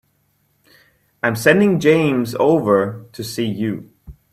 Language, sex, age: English, male, 19-29